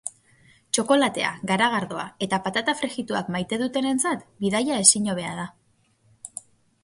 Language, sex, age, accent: Basque, female, 30-39, Mendebalekoa (Araba, Bizkaia, Gipuzkoako mendebaleko herri batzuk)